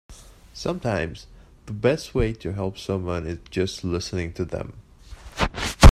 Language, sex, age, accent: English, male, 30-39, United States English